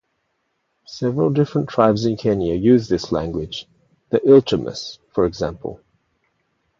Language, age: English, 40-49